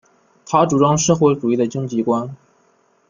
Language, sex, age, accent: Chinese, male, 19-29, 出生地：山东省